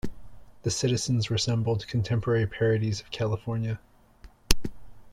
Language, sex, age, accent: English, male, 30-39, United States English